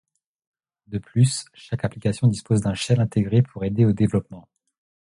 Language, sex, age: French, male, 30-39